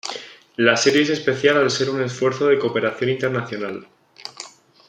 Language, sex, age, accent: Spanish, male, 19-29, España: Centro-Sur peninsular (Madrid, Toledo, Castilla-La Mancha)